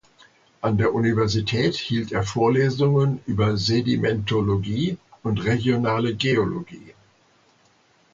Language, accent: German, Deutschland Deutsch